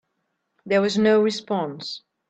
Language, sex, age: English, female, 40-49